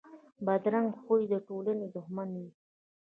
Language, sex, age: Pashto, female, 19-29